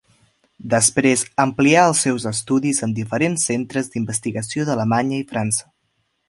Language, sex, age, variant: Catalan, male, under 19, Central